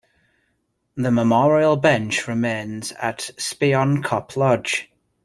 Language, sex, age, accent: English, male, 30-39, England English